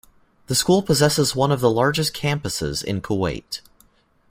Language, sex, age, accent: English, male, 19-29, United States English